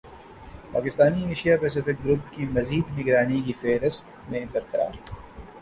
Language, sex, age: Urdu, male, 19-29